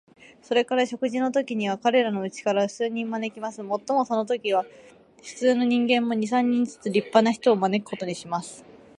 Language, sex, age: Japanese, female, 19-29